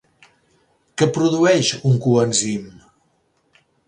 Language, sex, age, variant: Catalan, male, 60-69, Central